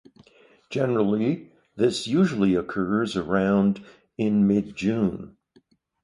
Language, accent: English, Canadian English